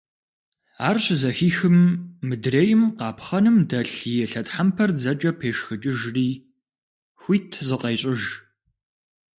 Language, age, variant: Kabardian, 19-29, Адыгэбзэ (Къэбэрдей, Кирил, псоми зэдай)